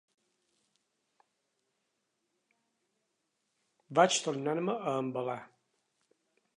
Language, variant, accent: Catalan, Balear, balear